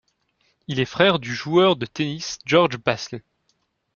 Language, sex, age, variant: French, male, 19-29, Français de métropole